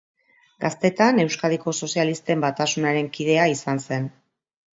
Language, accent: Basque, Mendebalekoa (Araba, Bizkaia, Gipuzkoako mendebaleko herri batzuk)